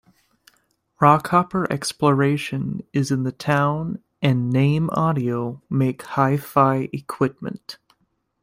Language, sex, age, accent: English, male, 19-29, United States English